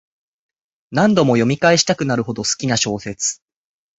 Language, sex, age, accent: Japanese, male, 19-29, 標準語